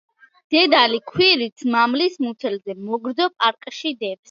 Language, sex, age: Georgian, female, under 19